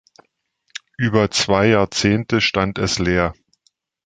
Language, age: German, 40-49